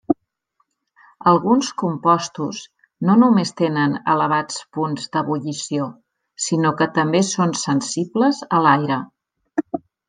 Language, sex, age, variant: Catalan, female, 50-59, Central